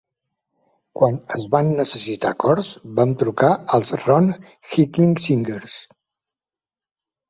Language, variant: Catalan, Central